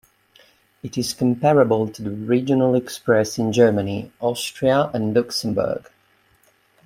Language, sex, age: English, male, 40-49